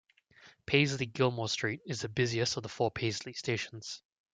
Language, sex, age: English, male, 19-29